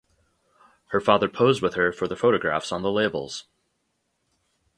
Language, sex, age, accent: English, male, 30-39, United States English